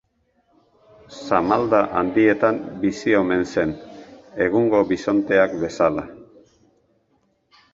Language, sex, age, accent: Basque, male, 50-59, Mendebalekoa (Araba, Bizkaia, Gipuzkoako mendebaleko herri batzuk)